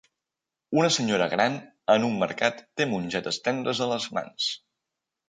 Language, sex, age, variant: Catalan, male, 19-29, Balear